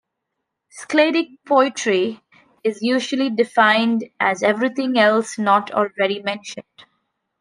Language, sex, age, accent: English, female, 19-29, India and South Asia (India, Pakistan, Sri Lanka)